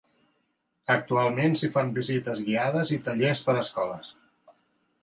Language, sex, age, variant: Catalan, male, 40-49, Central